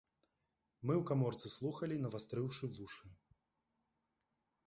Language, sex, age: Belarusian, male, 19-29